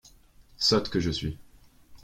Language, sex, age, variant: French, male, 19-29, Français de métropole